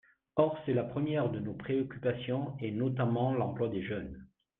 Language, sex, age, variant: French, male, 50-59, Français de métropole